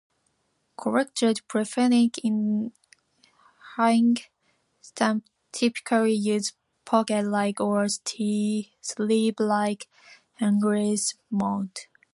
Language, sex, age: English, female, 19-29